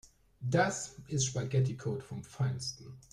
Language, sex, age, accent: German, male, 30-39, Deutschland Deutsch